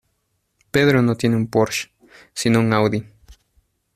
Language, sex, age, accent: Spanish, male, 19-29, Andino-Pacífico: Colombia, Perú, Ecuador, oeste de Bolivia y Venezuela andina